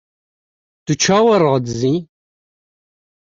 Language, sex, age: Kurdish, male, 19-29